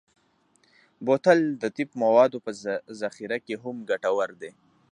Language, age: Pashto, under 19